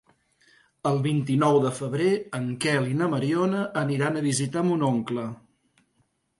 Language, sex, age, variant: Catalan, male, 50-59, Central